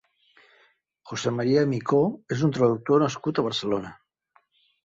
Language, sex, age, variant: Catalan, male, 50-59, Nord-Occidental